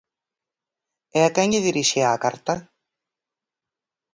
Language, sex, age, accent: Galician, female, 40-49, Oriental (común en zona oriental)